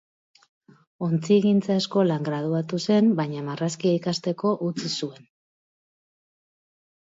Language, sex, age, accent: Basque, female, 40-49, Mendebalekoa (Araba, Bizkaia, Gipuzkoako mendebaleko herri batzuk)